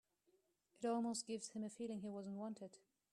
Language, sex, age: English, female, 30-39